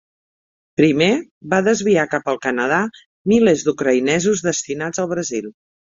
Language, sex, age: Catalan, female, 50-59